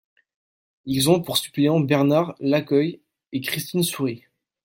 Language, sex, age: French, male, 19-29